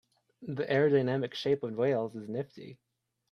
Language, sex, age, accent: English, male, 19-29, United States English